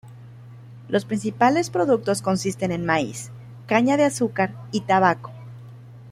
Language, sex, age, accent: Spanish, female, 30-39, Caribe: Cuba, Venezuela, Puerto Rico, República Dominicana, Panamá, Colombia caribeña, México caribeño, Costa del golfo de México